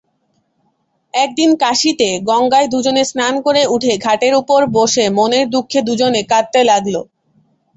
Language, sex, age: Bengali, female, under 19